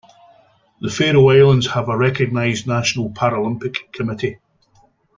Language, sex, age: English, male, 50-59